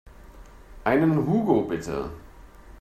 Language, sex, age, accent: German, male, 50-59, Deutschland Deutsch